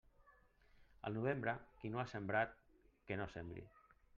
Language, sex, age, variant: Catalan, male, 50-59, Central